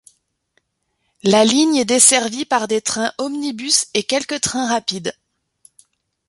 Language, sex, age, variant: French, female, 30-39, Français de métropole